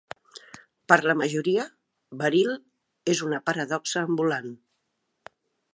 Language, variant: Catalan, Central